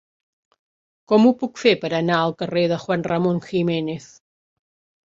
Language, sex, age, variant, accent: Catalan, female, 50-59, Septentrional, Empordanès